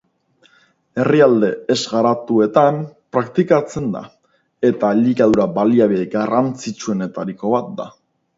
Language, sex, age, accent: Basque, male, 19-29, Mendebalekoa (Araba, Bizkaia, Gipuzkoako mendebaleko herri batzuk)